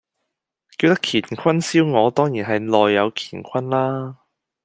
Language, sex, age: Cantonese, male, 19-29